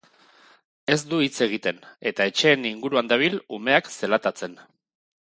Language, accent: Basque, Erdialdekoa edo Nafarra (Gipuzkoa, Nafarroa)